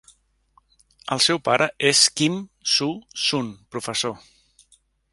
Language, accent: Catalan, central; septentrional